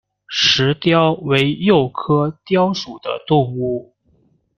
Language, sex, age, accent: Chinese, male, 19-29, 出生地：河北省